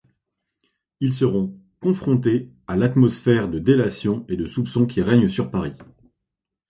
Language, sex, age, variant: French, male, 19-29, Français de métropole